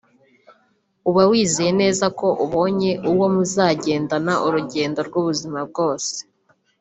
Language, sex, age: Kinyarwanda, female, under 19